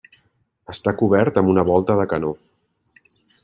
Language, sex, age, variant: Catalan, male, 40-49, Central